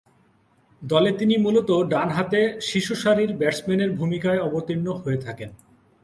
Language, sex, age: Bengali, male, 19-29